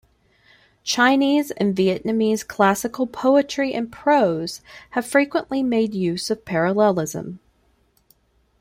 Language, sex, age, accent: English, female, 30-39, United States English